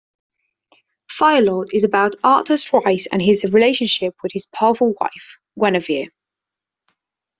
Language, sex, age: English, female, under 19